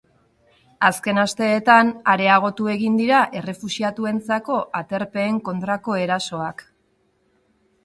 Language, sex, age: Basque, female, 30-39